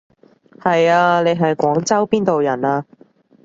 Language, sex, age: Cantonese, female, 19-29